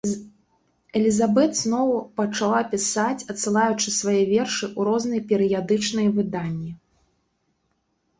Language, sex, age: Belarusian, female, 40-49